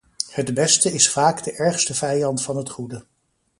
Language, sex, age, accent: Dutch, male, 50-59, Nederlands Nederlands